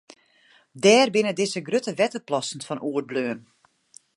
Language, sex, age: Western Frisian, female, 40-49